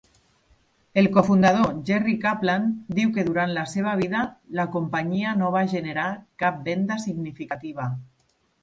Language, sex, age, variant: Catalan, female, 40-49, Central